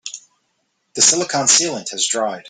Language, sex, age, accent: English, male, 40-49, United States English